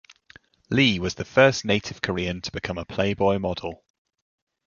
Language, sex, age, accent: English, male, 19-29, England English